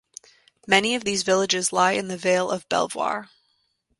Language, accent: English, United States English